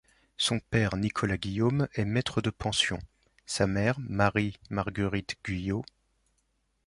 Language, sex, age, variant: French, male, 30-39, Français de métropole